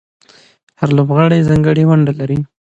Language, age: Pashto, 19-29